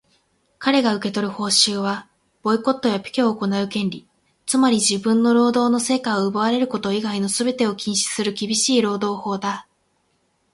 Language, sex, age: Japanese, female, 19-29